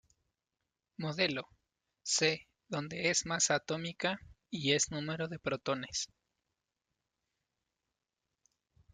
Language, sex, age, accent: Spanish, male, 30-39, México